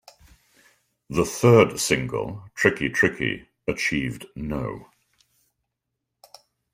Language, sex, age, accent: English, male, 60-69, Canadian English